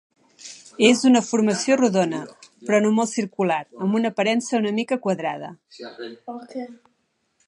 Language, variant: Catalan, Central